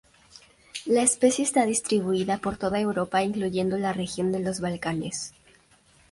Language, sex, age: Spanish, female, under 19